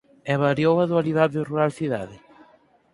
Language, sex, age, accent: Galician, male, 19-29, Oriental (común en zona oriental)